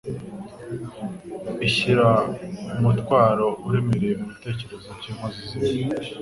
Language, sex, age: Kinyarwanda, male, 19-29